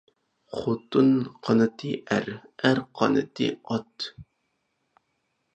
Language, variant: Uyghur, ئۇيغۇر تىلى